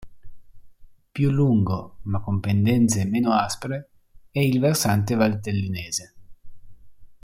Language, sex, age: Italian, male, 19-29